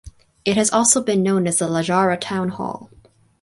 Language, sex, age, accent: English, female, 19-29, Canadian English